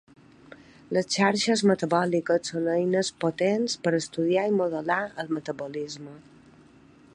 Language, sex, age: Catalan, female, 40-49